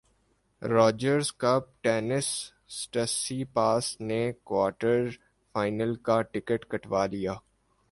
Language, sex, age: Urdu, male, 19-29